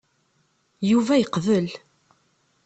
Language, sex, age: Kabyle, female, 30-39